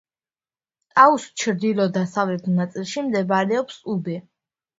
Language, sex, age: Georgian, female, under 19